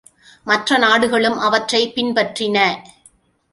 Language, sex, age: Tamil, female, 40-49